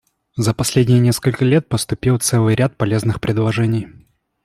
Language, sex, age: Russian, male, 19-29